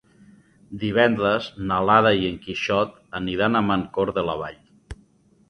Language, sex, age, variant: Catalan, male, 50-59, Nord-Occidental